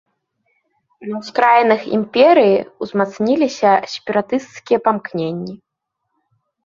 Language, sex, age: Belarusian, female, 19-29